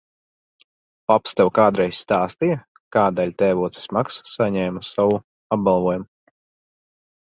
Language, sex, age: Latvian, male, 19-29